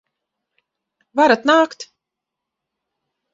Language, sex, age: Latvian, female, 30-39